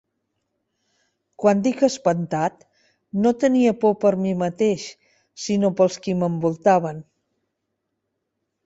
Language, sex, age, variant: Catalan, female, 60-69, Central